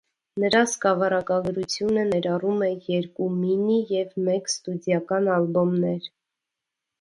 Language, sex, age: Armenian, female, 19-29